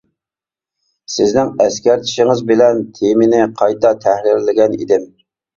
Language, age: Uyghur, 30-39